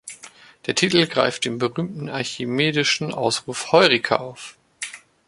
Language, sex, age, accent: German, male, 30-39, Deutschland Deutsch